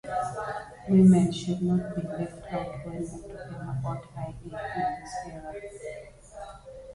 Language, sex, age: English, female, 40-49